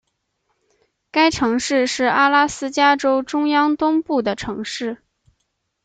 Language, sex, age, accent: Chinese, female, 19-29, 出生地：河南省